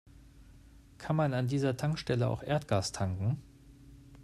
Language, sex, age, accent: German, male, 40-49, Deutschland Deutsch